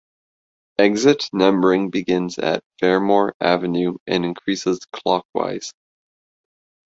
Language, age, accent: English, 30-39, Canadian English